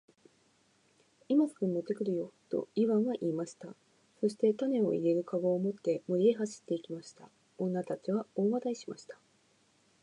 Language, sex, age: Japanese, female, 19-29